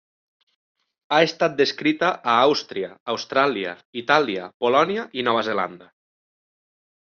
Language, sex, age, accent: Catalan, male, 19-29, valencià